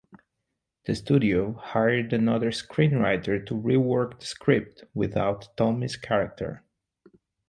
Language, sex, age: English, male, 30-39